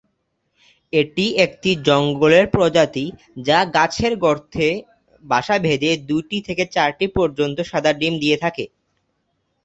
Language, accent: Bengali, Bengali